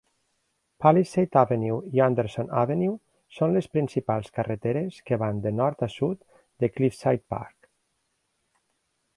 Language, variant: Catalan, Nord-Occidental